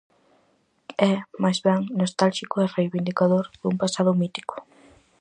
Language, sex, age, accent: Galician, female, under 19, Atlántico (seseo e gheada)